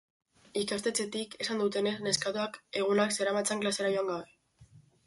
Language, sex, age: Basque, female, under 19